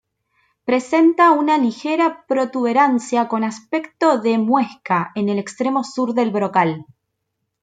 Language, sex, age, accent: Spanish, female, 19-29, Rioplatense: Argentina, Uruguay, este de Bolivia, Paraguay